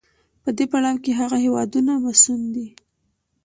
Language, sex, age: Pashto, female, 19-29